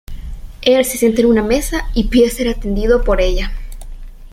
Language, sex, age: Spanish, female, 19-29